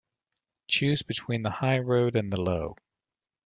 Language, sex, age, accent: English, male, 40-49, United States English